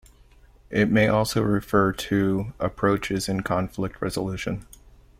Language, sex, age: English, male, 40-49